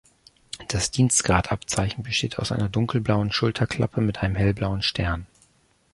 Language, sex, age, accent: German, male, 40-49, Deutschland Deutsch